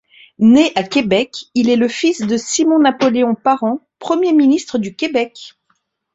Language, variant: French, Français de métropole